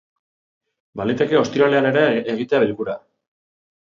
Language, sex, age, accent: Basque, male, 30-39, Mendebalekoa (Araba, Bizkaia, Gipuzkoako mendebaleko herri batzuk)